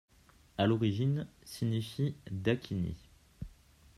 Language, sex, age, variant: French, male, 19-29, Français de métropole